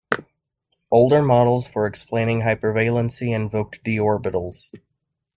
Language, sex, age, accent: English, male, 30-39, United States English